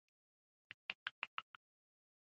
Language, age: Pashto, 19-29